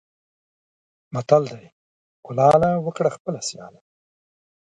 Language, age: Pashto, 60-69